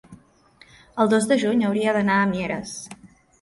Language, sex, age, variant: Catalan, female, 19-29, Central